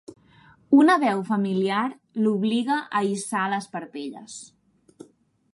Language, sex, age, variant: Catalan, female, 19-29, Central